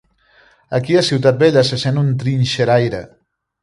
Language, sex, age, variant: Catalan, male, 40-49, Central